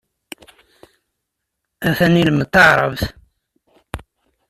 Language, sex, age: Kabyle, male, 40-49